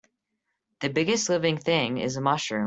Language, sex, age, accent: English, male, under 19, United States English